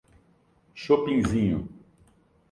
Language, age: Portuguese, 40-49